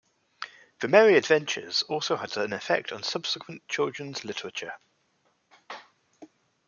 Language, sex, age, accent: English, male, 19-29, England English